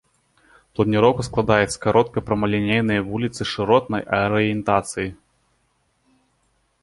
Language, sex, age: Belarusian, male, 19-29